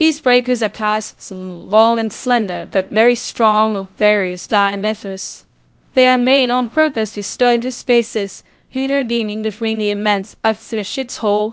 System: TTS, VITS